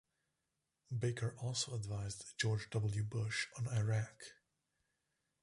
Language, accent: English, United States English